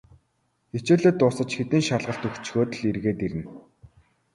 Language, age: Mongolian, 19-29